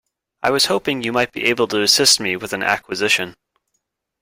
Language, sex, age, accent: English, male, 19-29, United States English